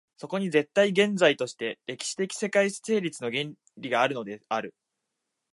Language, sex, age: Japanese, male, 19-29